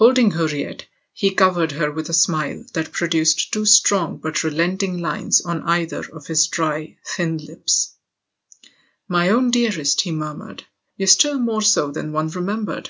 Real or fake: real